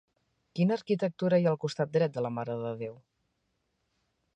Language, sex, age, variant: Catalan, female, 40-49, Central